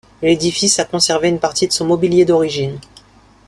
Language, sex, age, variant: French, male, 30-39, Français de métropole